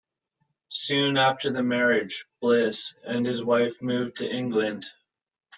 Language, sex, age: English, male, 30-39